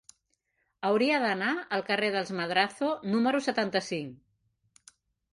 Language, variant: Catalan, Central